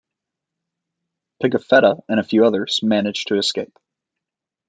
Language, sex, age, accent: English, male, 30-39, United States English